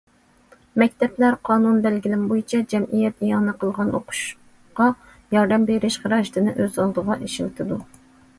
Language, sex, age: Uyghur, female, 30-39